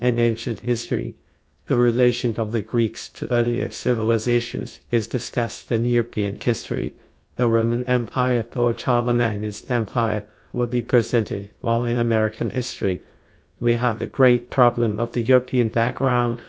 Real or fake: fake